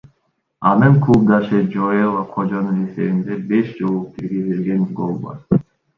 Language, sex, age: Kyrgyz, male, 19-29